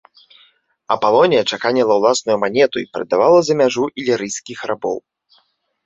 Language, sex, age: Belarusian, male, 19-29